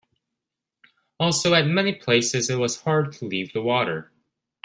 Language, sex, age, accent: English, male, 19-29, United States English